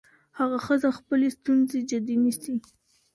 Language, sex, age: Pashto, female, under 19